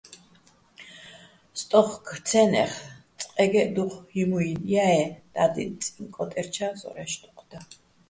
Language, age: Bats, 60-69